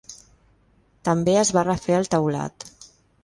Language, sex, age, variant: Catalan, female, 30-39, Central